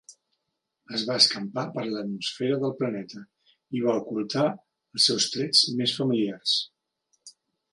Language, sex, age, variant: Catalan, male, 40-49, Central